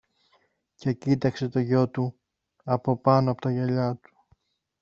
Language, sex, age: Greek, male, 40-49